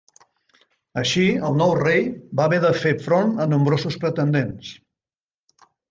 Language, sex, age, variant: Catalan, male, 70-79, Central